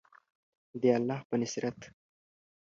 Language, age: Pashto, 19-29